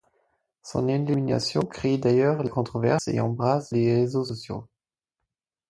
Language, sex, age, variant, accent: French, male, 19-29, Français d'Europe, Français d’Allemagne